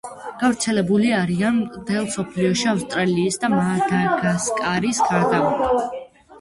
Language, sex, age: Georgian, female, under 19